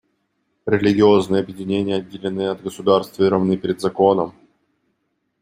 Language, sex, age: Russian, male, 19-29